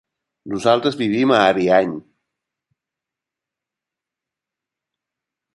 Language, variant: Catalan, Central